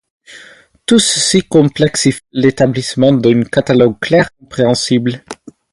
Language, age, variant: French, 19-29, Français d'Europe